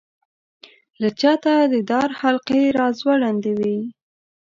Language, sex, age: Pashto, female, under 19